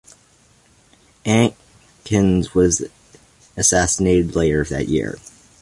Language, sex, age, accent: English, male, under 19, United States English